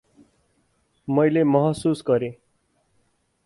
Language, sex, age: Nepali, male, 30-39